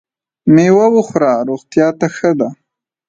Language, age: Pashto, 19-29